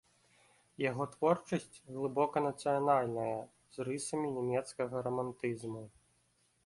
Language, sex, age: Belarusian, male, 19-29